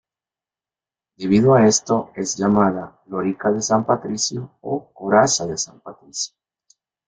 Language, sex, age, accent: Spanish, male, 40-49, América central